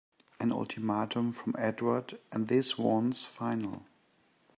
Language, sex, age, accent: English, male, 30-39, Australian English